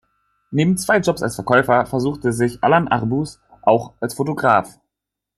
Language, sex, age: German, male, 19-29